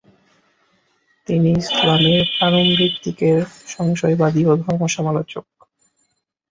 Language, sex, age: Bengali, male, 19-29